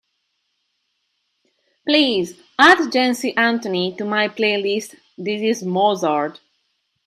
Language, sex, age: English, female, 30-39